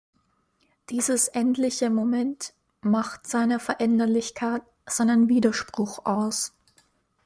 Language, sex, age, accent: German, female, 19-29, Österreichisches Deutsch